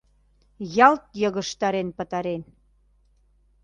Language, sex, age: Mari, female, 40-49